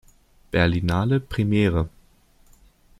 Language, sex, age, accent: German, male, 19-29, Deutschland Deutsch